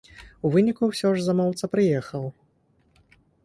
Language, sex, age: Belarusian, male, 19-29